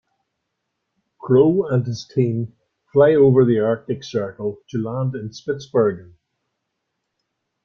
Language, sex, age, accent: English, male, 70-79, Irish English